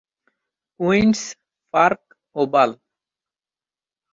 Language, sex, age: Bengali, male, 19-29